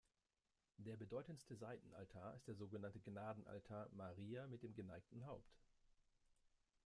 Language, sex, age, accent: German, male, 30-39, Deutschland Deutsch